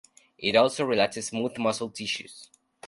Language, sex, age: English, male, under 19